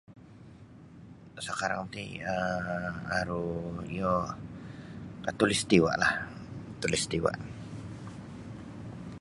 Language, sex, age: Sabah Bisaya, male, 19-29